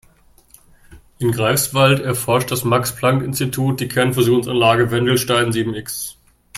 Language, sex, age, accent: German, male, 19-29, Deutschland Deutsch